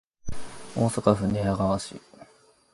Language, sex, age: Japanese, male, 19-29